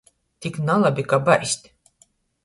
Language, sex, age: Latgalian, female, 40-49